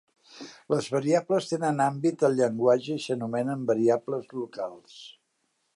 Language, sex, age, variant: Catalan, male, 60-69, Central